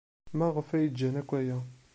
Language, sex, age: Kabyle, male, 30-39